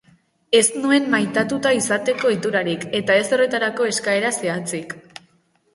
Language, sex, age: Basque, female, under 19